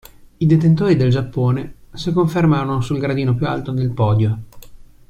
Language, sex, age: Italian, male, 30-39